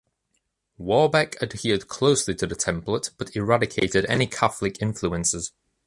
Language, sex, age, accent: English, male, under 19, England English